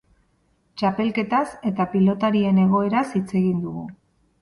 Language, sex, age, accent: Basque, female, 40-49, Erdialdekoa edo Nafarra (Gipuzkoa, Nafarroa)